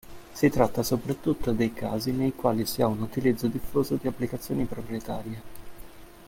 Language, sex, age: Italian, male, 19-29